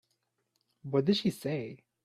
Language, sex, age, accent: English, male, 19-29, United States English